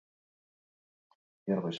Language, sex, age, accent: Basque, female, 40-49, Mendebalekoa (Araba, Bizkaia, Gipuzkoako mendebaleko herri batzuk)